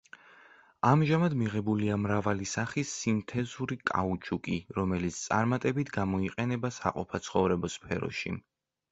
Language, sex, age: Georgian, male, under 19